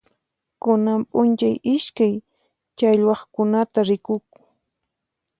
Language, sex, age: Puno Quechua, female, 19-29